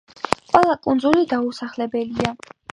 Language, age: Georgian, under 19